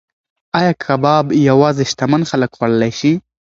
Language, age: Pashto, 19-29